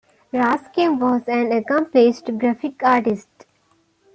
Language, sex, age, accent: English, female, 19-29, United States English